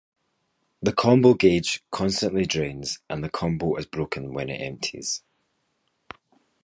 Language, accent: English, Scottish English